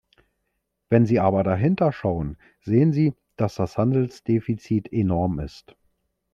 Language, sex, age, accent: German, male, 40-49, Deutschland Deutsch